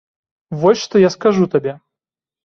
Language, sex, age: Belarusian, male, 19-29